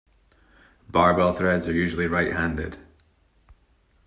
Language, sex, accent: English, male, Scottish English